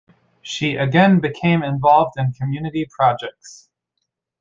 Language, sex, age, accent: English, male, 19-29, United States English